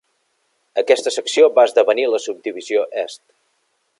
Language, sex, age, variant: Catalan, male, 40-49, Central